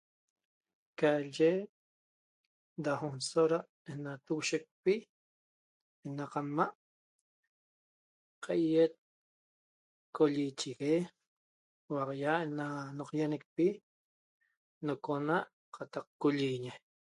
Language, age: Toba, 30-39